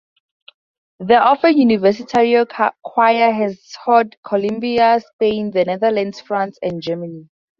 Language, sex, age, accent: English, female, under 19, Southern African (South Africa, Zimbabwe, Namibia)